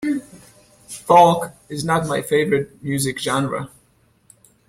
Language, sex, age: English, male, 19-29